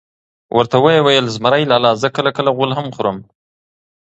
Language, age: Pashto, 40-49